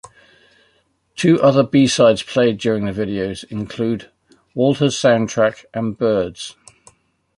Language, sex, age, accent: English, male, 60-69, England English